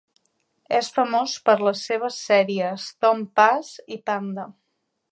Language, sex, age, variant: Catalan, female, 40-49, Central